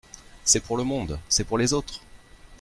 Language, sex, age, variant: French, male, 30-39, Français de métropole